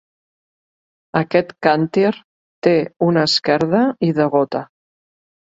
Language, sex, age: Catalan, female, 50-59